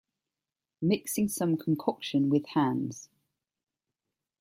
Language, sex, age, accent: English, female, 40-49, England English